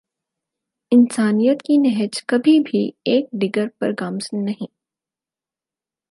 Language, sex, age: Urdu, female, 19-29